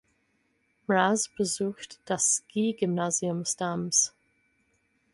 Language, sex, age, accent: German, female, 30-39, Amerikanisches Deutsch